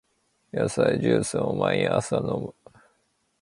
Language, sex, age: Japanese, male, 30-39